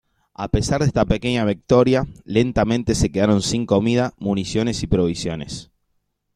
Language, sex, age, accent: Spanish, male, 30-39, Rioplatense: Argentina, Uruguay, este de Bolivia, Paraguay